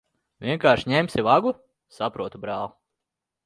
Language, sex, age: Latvian, male, 30-39